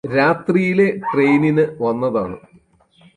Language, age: Malayalam, 60-69